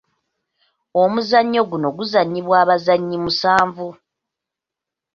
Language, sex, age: Ganda, female, 19-29